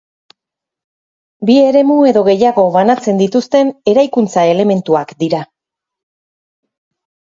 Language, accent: Basque, Erdialdekoa edo Nafarra (Gipuzkoa, Nafarroa)